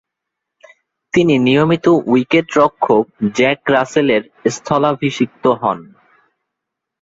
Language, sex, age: Bengali, male, 19-29